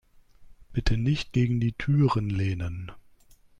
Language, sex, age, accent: German, male, 30-39, Deutschland Deutsch